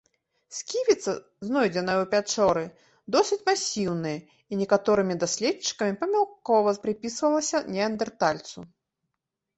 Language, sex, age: Belarusian, female, 40-49